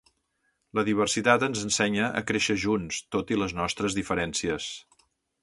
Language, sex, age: Catalan, male, 50-59